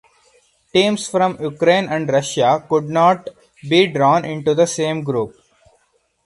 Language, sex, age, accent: English, male, 19-29, India and South Asia (India, Pakistan, Sri Lanka)